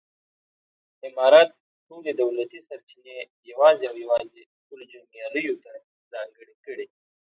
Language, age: Pashto, 19-29